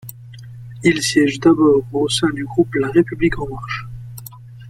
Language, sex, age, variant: French, male, 19-29, Français de métropole